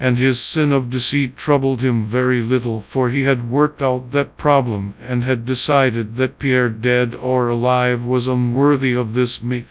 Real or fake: fake